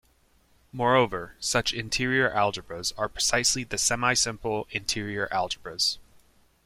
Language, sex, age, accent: English, male, 19-29, United States English